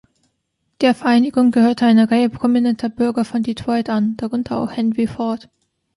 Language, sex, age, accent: German, female, 19-29, Deutschland Deutsch